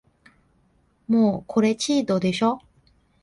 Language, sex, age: Japanese, female, 19-29